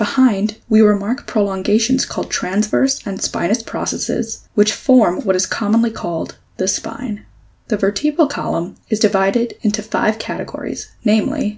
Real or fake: real